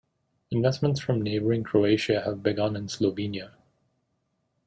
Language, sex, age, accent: English, male, 19-29, United States English